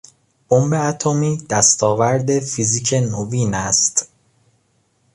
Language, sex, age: Persian, male, 19-29